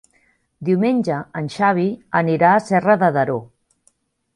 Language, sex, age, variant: Catalan, female, 40-49, Central